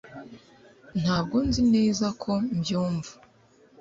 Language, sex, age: Kinyarwanda, female, under 19